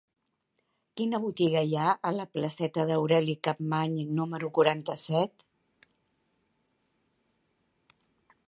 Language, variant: Catalan, Central